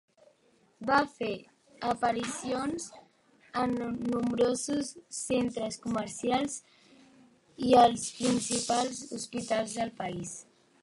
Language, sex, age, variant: Catalan, female, 50-59, Central